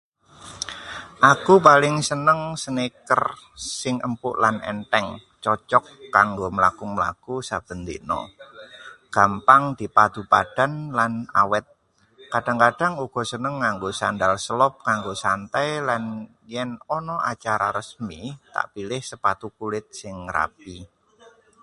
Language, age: Javanese, 40-49